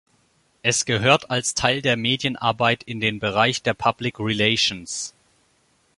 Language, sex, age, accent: German, male, 19-29, Deutschland Deutsch